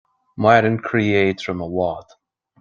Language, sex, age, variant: Irish, male, 30-39, Gaeilge Chonnacht